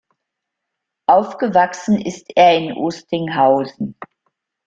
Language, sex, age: German, female, 60-69